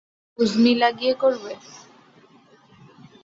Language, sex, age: Bengali, female, 19-29